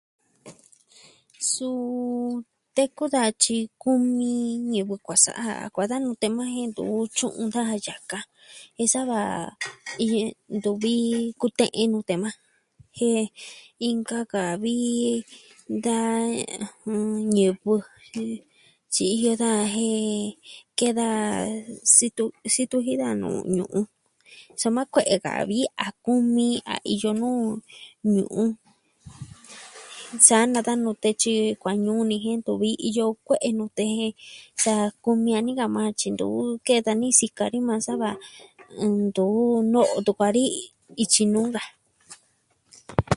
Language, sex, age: Southwestern Tlaxiaco Mixtec, female, 19-29